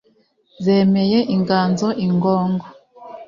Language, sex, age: Kinyarwanda, female, 19-29